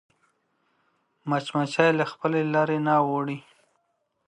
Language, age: Pashto, 30-39